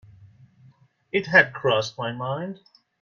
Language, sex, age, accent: English, male, 30-39, United States English